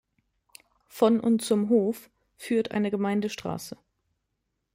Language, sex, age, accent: German, female, 30-39, Deutschland Deutsch